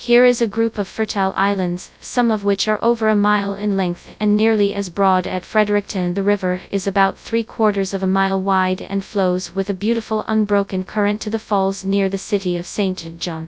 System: TTS, FastPitch